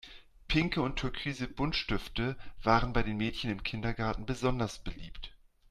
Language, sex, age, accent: German, male, 40-49, Deutschland Deutsch